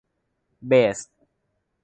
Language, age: Thai, 19-29